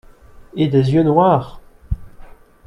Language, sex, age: French, male, 30-39